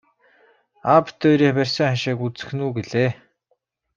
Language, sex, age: Mongolian, male, 19-29